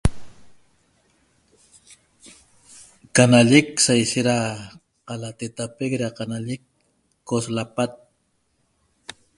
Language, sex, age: Toba, female, 50-59